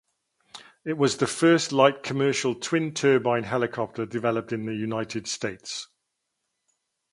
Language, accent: English, Welsh English